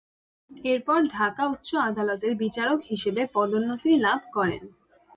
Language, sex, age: Bengali, female, under 19